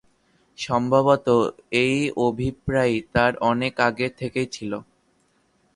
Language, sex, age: Bengali, male, under 19